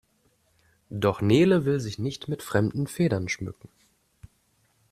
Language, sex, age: German, male, 19-29